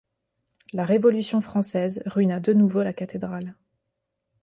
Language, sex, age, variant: French, female, 19-29, Français de métropole